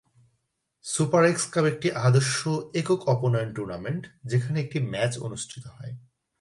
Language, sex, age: Bengali, male, 30-39